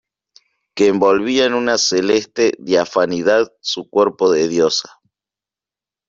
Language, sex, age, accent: Spanish, male, 19-29, Rioplatense: Argentina, Uruguay, este de Bolivia, Paraguay